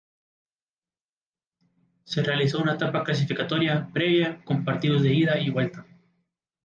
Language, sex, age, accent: Spanish, male, 19-29, América central